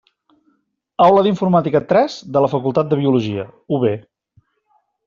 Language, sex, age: Catalan, male, 40-49